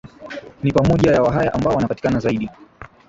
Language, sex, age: Swahili, male, 19-29